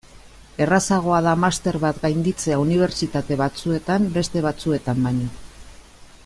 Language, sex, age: Basque, female, 50-59